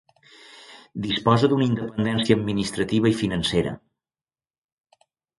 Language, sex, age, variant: Catalan, male, 60-69, Balear